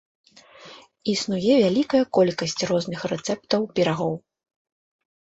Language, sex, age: Belarusian, female, 30-39